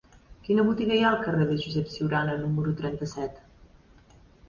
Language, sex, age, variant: Catalan, female, 19-29, Central